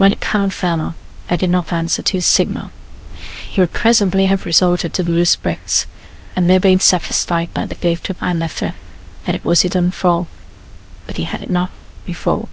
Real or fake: fake